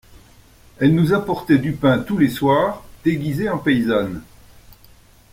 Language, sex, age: French, male, 70-79